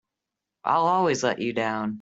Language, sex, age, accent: English, male, under 19, United States English